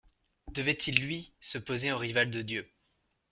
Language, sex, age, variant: French, male, 19-29, Français de métropole